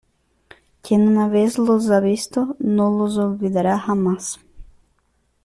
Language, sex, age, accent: Spanish, female, under 19, México